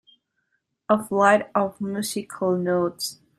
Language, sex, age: English, female, 19-29